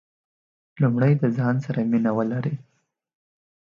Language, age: Pashto, 19-29